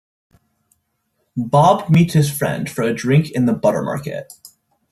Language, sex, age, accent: English, male, under 19, United States English